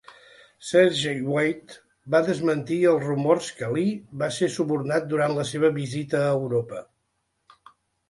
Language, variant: Catalan, Central